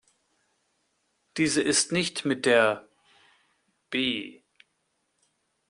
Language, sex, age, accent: German, male, 50-59, Deutschland Deutsch